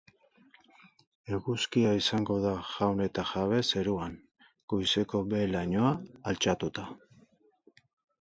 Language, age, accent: Basque, 50-59, Mendebalekoa (Araba, Bizkaia, Gipuzkoako mendebaleko herri batzuk)